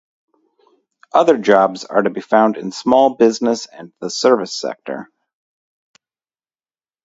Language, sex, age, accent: English, male, 30-39, United States English